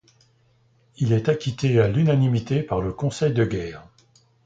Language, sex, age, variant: French, male, 70-79, Français de métropole